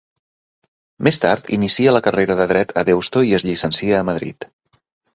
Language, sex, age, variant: Catalan, male, 40-49, Central